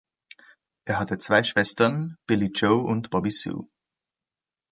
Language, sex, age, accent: German, male, 30-39, Österreichisches Deutsch